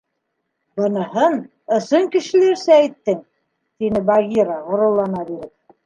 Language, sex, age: Bashkir, female, 60-69